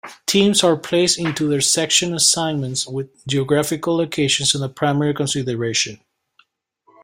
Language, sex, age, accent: English, male, 30-39, United States English